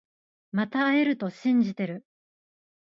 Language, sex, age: Japanese, female, 40-49